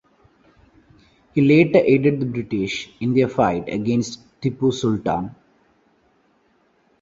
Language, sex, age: English, male, under 19